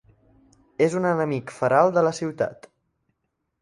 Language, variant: Catalan, Central